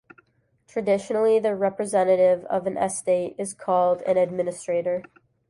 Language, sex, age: English, female, 19-29